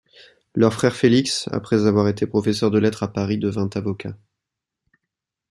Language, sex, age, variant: French, male, 19-29, Français de métropole